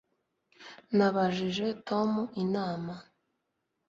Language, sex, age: Kinyarwanda, female, 19-29